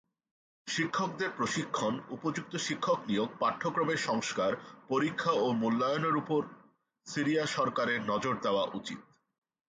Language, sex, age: Bengali, male, 40-49